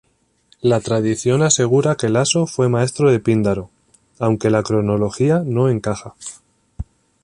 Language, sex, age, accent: Spanish, male, 19-29, España: Norte peninsular (Asturias, Castilla y León, Cantabria, País Vasco, Navarra, Aragón, La Rioja, Guadalajara, Cuenca)